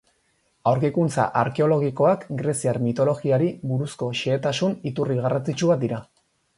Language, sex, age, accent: Basque, male, 19-29, Erdialdekoa edo Nafarra (Gipuzkoa, Nafarroa)